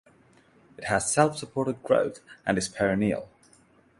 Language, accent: English, England English; India and South Asia (India, Pakistan, Sri Lanka)